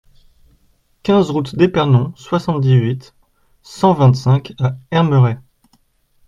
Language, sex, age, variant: French, male, 19-29, Français de métropole